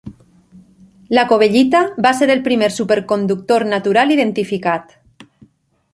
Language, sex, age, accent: Catalan, female, 30-39, valencià